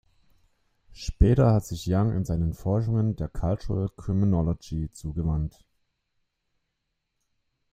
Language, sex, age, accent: German, male, 30-39, Deutschland Deutsch